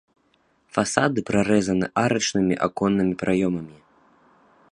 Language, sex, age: Belarusian, male, 19-29